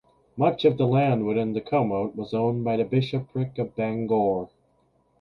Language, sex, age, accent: English, male, under 19, United States English